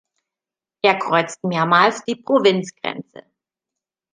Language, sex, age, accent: German, female, 30-39, Deutschland Deutsch